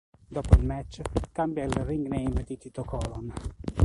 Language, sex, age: Italian, male, 30-39